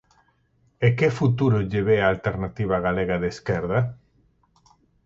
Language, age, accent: Galician, 40-49, Oriental (común en zona oriental)